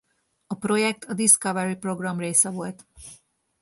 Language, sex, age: Hungarian, female, 40-49